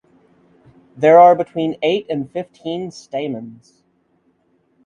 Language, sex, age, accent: English, male, 19-29, United States English